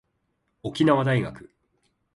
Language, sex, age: Japanese, male, 19-29